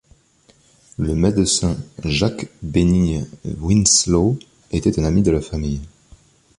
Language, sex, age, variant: French, male, 40-49, Français de métropole